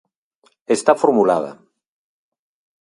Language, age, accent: Galician, 40-49, Normativo (estándar)